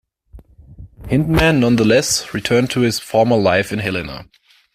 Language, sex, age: English, male, 19-29